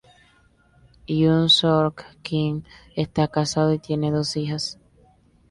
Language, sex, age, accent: Spanish, female, under 19, Caribe: Cuba, Venezuela, Puerto Rico, República Dominicana, Panamá, Colombia caribeña, México caribeño, Costa del golfo de México